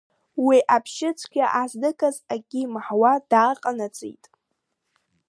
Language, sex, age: Abkhazian, female, under 19